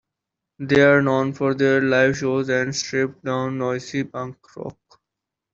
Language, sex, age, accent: English, male, under 19, India and South Asia (India, Pakistan, Sri Lanka)